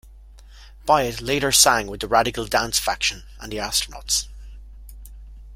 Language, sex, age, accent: English, male, 40-49, Irish English